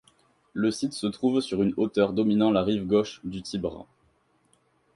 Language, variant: French, Français de métropole